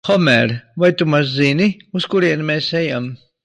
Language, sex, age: Latvian, male, 50-59